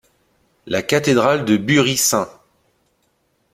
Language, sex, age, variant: French, male, 30-39, Français de métropole